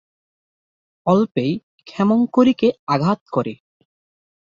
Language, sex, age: Bengali, male, 19-29